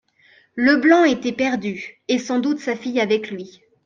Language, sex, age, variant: French, male, 30-39, Français de métropole